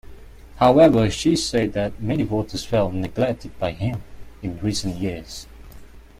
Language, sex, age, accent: English, male, 19-29, Malaysian English